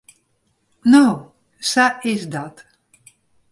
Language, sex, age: Western Frisian, female, 60-69